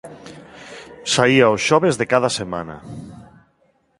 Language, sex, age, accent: Galician, male, 50-59, Neofalante